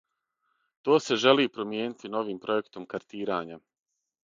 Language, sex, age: Serbian, male, 30-39